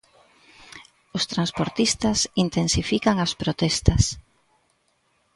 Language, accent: Galician, Central (gheada)